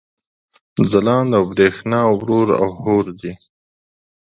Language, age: Pashto, 30-39